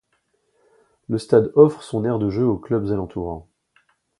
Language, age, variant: French, 40-49, Français de métropole